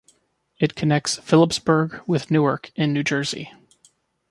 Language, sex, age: English, male, 30-39